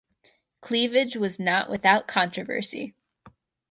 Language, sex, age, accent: English, female, under 19, United States English